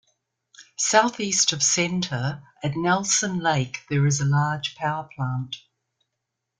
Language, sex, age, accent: English, female, 60-69, New Zealand English